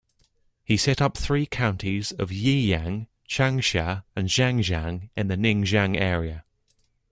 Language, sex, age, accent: English, male, under 19, England English